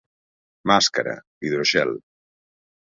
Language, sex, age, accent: Galician, male, 40-49, Central (gheada)